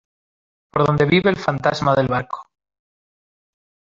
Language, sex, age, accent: Spanish, male, 19-29, España: Norte peninsular (Asturias, Castilla y León, Cantabria, País Vasco, Navarra, Aragón, La Rioja, Guadalajara, Cuenca)